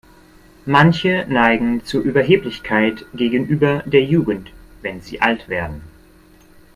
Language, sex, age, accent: German, male, 19-29, Deutschland Deutsch